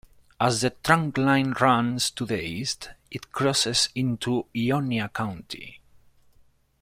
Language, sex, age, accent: English, male, 30-39, United States English